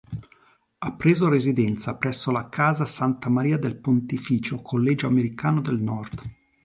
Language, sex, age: Italian, male, 40-49